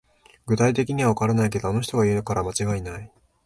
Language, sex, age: Japanese, male, 19-29